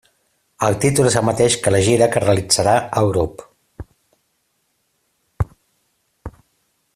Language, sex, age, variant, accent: Catalan, male, 50-59, Central, central